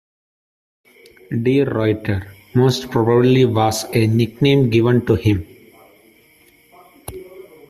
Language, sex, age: English, male, under 19